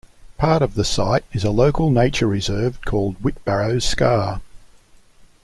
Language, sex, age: English, male, 60-69